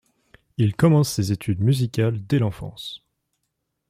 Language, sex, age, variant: French, male, 19-29, Français de métropole